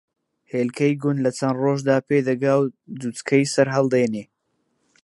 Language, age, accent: Central Kurdish, under 19, سۆرانی